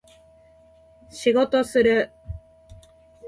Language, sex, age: Japanese, female, 40-49